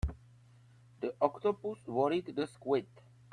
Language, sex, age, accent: English, male, 30-39, England English